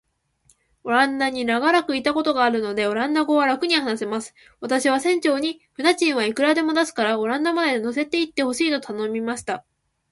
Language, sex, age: Japanese, female, 19-29